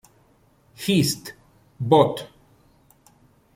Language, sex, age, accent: Spanish, male, 40-49, Caribe: Cuba, Venezuela, Puerto Rico, República Dominicana, Panamá, Colombia caribeña, México caribeño, Costa del golfo de México